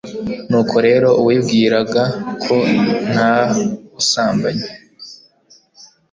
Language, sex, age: Kinyarwanda, male, 19-29